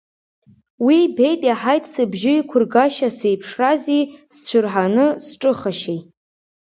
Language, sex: Abkhazian, female